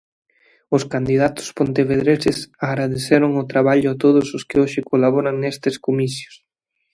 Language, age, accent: Galician, 19-29, Atlántico (seseo e gheada)